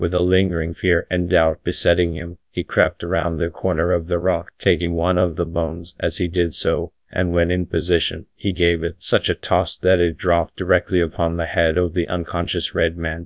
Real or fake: fake